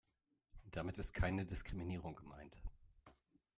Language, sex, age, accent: German, male, 30-39, Deutschland Deutsch